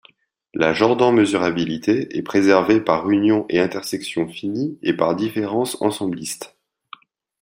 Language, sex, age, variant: French, male, 30-39, Français de métropole